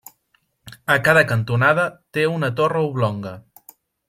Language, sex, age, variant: Catalan, male, 19-29, Central